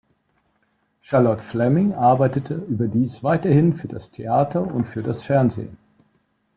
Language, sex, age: German, male, 50-59